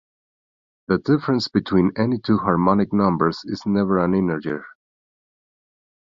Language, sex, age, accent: English, male, 30-39, United States English